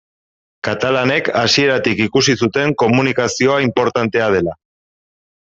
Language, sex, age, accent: Basque, male, 30-39, Erdialdekoa edo Nafarra (Gipuzkoa, Nafarroa)